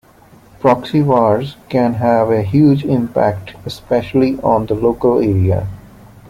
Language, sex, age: English, male, 30-39